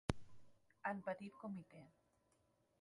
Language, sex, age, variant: Catalan, female, 50-59, Central